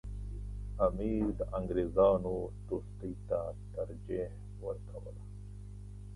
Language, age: Pashto, 40-49